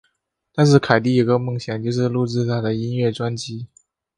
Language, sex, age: Chinese, male, 19-29